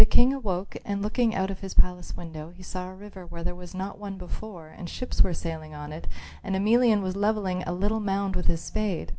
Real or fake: real